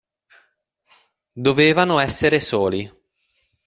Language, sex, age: Italian, male, 19-29